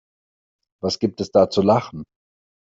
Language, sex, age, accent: German, male, 30-39, Deutschland Deutsch